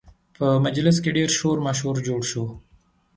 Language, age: Pashto, 19-29